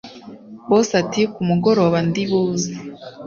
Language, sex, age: Kinyarwanda, female, 19-29